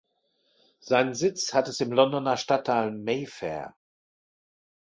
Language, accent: German, Deutschland Deutsch